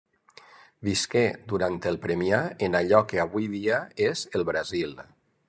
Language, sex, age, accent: Catalan, male, 50-59, valencià